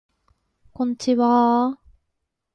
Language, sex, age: Japanese, female, 19-29